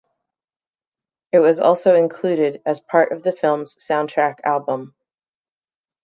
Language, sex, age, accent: English, female, 30-39, United States English